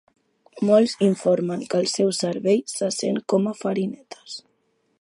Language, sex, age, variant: Catalan, female, 19-29, Central